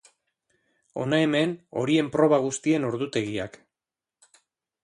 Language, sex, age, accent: Basque, male, 40-49, Erdialdekoa edo Nafarra (Gipuzkoa, Nafarroa)